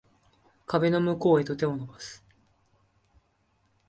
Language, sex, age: Japanese, male, 19-29